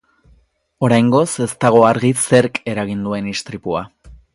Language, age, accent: Basque, 19-29, Erdialdekoa edo Nafarra (Gipuzkoa, Nafarroa)